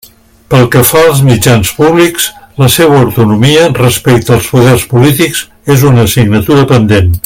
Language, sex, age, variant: Catalan, male, 70-79, Central